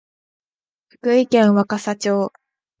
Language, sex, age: Japanese, female, 19-29